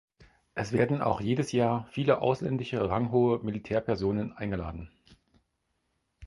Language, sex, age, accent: German, male, 40-49, Deutschland Deutsch